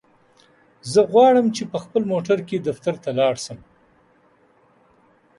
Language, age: Pashto, 50-59